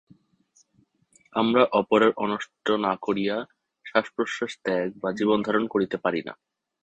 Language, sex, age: Bengali, male, 30-39